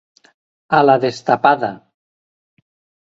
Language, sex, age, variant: Catalan, male, 60-69, Central